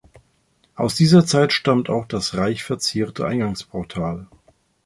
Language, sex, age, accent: German, male, 50-59, Deutschland Deutsch